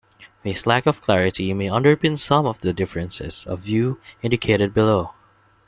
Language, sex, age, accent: English, male, 19-29, Filipino